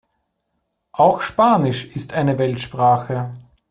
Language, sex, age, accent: German, male, 30-39, Österreichisches Deutsch